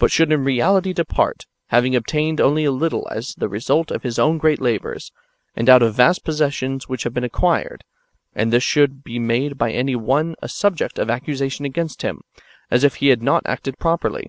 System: none